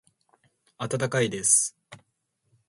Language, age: Japanese, under 19